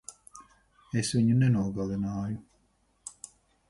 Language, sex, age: Latvian, male, 50-59